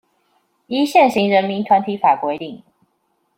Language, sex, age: Chinese, female, 19-29